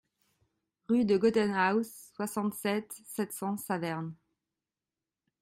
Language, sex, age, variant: French, female, 19-29, Français de métropole